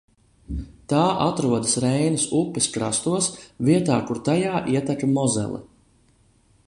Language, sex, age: Latvian, male, 30-39